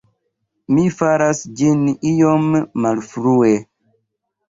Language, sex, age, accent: Esperanto, male, 30-39, Internacia